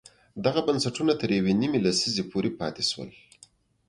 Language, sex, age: Pashto, male, 30-39